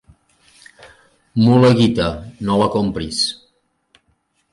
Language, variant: Catalan, Central